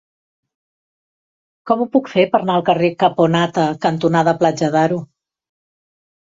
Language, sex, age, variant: Catalan, female, 50-59, Central